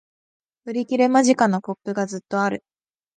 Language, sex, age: Japanese, female, 19-29